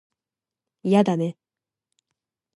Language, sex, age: Japanese, female, 19-29